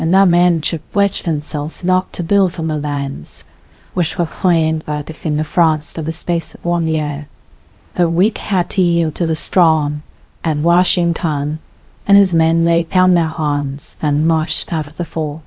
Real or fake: fake